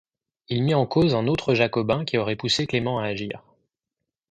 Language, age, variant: French, 19-29, Français de métropole